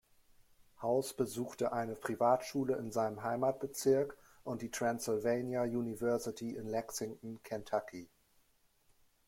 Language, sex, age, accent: German, male, 40-49, Deutschland Deutsch